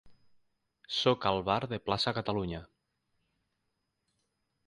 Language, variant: Catalan, Nord-Occidental